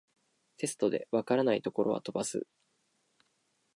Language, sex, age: Japanese, male, 19-29